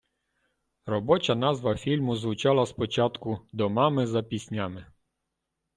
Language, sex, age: Ukrainian, male, 30-39